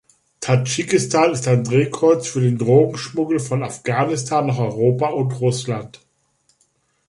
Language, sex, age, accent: German, male, 50-59, Deutschland Deutsch